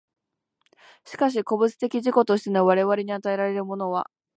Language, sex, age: Japanese, female, 19-29